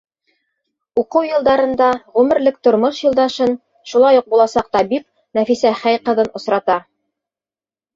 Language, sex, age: Bashkir, female, 30-39